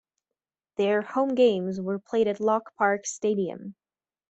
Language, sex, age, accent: English, female, 19-29, United States English